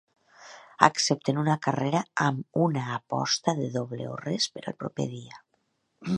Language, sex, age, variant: Catalan, female, 40-49, Nord-Occidental